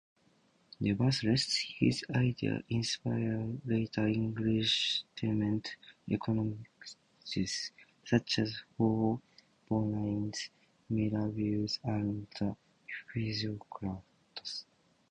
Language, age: English, 19-29